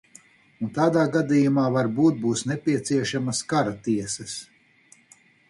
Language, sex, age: Latvian, male, 50-59